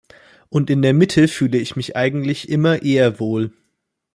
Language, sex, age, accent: German, male, under 19, Deutschland Deutsch